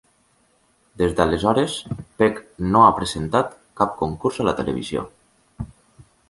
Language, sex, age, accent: Catalan, male, 19-29, valencià